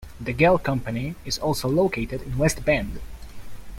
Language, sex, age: English, male, 19-29